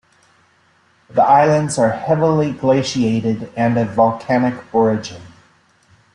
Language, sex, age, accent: English, male, 40-49, United States English